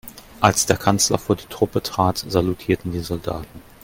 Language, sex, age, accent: German, male, 40-49, Deutschland Deutsch